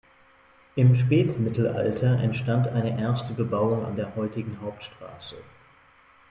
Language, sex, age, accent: German, male, 40-49, Deutschland Deutsch